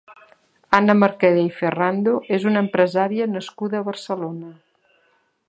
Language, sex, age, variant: Catalan, female, 50-59, Central